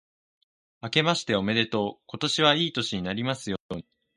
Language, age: Japanese, 19-29